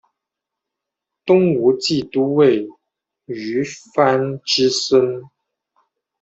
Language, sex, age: Chinese, male, 40-49